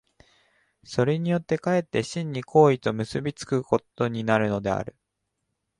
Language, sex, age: Japanese, male, under 19